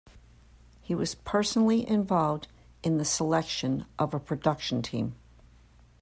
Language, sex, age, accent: English, female, 60-69, United States English